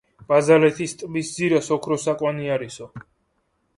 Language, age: Georgian, 19-29